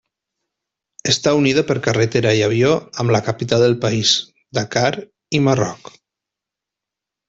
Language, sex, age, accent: Catalan, male, 30-39, valencià